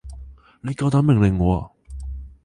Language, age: Cantonese, 19-29